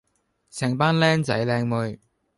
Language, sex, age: Cantonese, male, 19-29